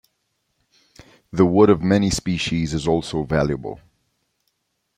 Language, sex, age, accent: English, male, 30-39, United States English